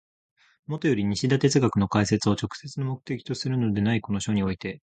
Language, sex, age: Japanese, male, 19-29